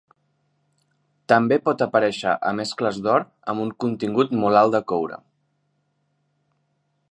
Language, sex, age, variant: Catalan, male, 19-29, Central